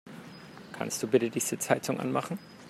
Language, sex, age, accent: German, male, 30-39, Deutschland Deutsch